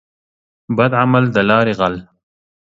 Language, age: Pashto, 30-39